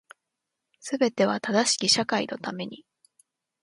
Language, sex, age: Japanese, female, 19-29